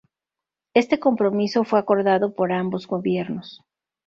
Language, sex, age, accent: Spanish, female, 50-59, México